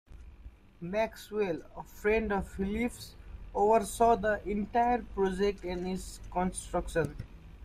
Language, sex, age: English, male, 19-29